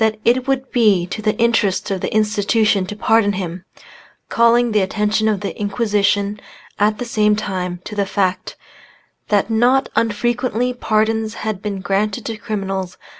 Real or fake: real